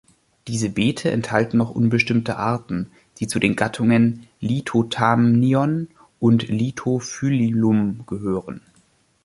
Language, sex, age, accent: German, male, 19-29, Deutschland Deutsch